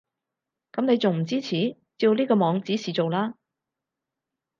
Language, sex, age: Cantonese, female, 30-39